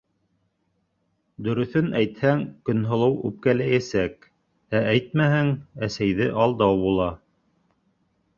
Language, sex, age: Bashkir, male, 30-39